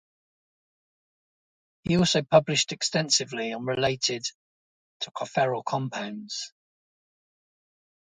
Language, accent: English, England English